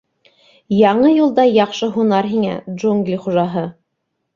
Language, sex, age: Bashkir, female, 30-39